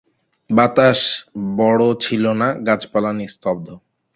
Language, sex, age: Bengali, male, 19-29